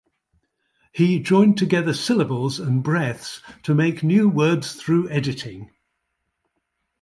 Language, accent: English, England English